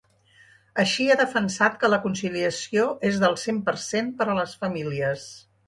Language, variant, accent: Catalan, Central, central